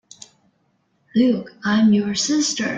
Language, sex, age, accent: English, female, 19-29, Malaysian English